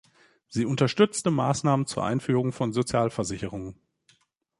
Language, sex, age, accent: German, male, 19-29, Deutschland Deutsch